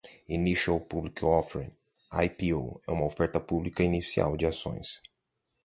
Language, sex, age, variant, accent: Portuguese, male, 19-29, Portuguese (Brasil), Paulista